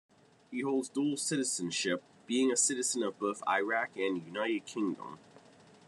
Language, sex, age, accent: English, male, 19-29, United States English